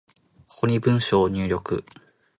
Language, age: Japanese, 19-29